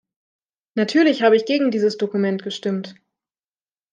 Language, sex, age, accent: German, female, 19-29, Deutschland Deutsch